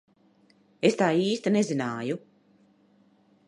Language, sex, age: Latvian, female, 40-49